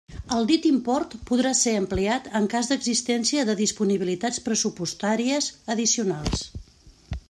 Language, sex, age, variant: Catalan, female, 50-59, Central